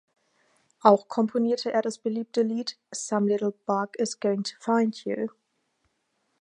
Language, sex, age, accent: German, female, 19-29, Deutschland Deutsch